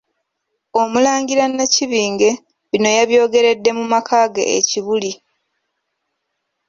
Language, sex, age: Ganda, female, 19-29